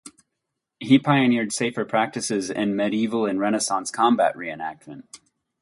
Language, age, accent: English, 30-39, United States English